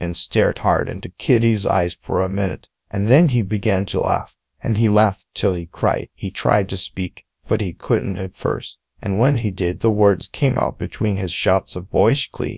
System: TTS, GradTTS